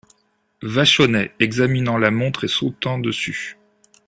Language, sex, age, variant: French, male, 50-59, Français de métropole